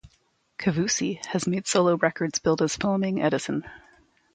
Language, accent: English, Canadian English